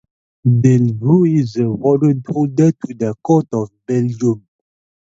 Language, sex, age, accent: English, male, 19-29, England English